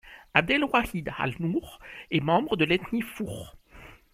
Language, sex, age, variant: French, male, 40-49, Français de métropole